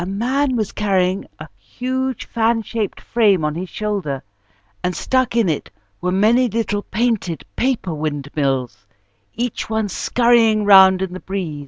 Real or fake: real